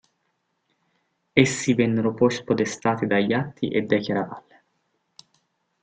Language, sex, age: Italian, male, 19-29